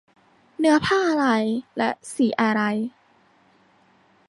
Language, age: Thai, under 19